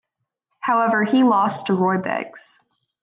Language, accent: English, United States English